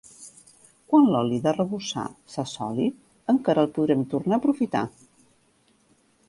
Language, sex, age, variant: Catalan, female, 40-49, Central